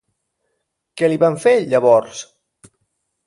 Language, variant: Catalan, Central